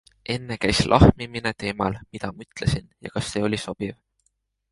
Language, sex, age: Estonian, male, 19-29